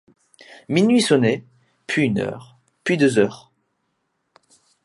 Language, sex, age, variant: French, male, under 19, Français de métropole